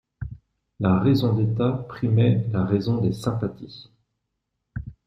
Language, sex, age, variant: French, male, 40-49, Français de métropole